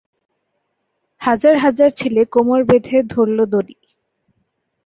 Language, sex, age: Bengali, female, 19-29